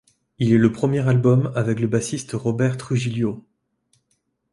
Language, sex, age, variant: French, male, 30-39, Français de métropole